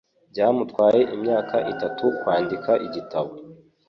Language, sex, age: Kinyarwanda, male, 19-29